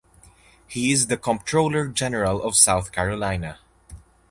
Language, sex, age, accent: English, male, under 19, Filipino